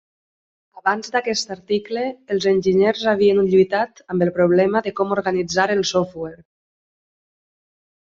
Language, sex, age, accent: Catalan, female, 30-39, valencià